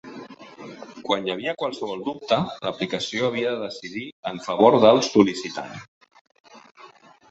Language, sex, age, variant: Catalan, male, 50-59, Central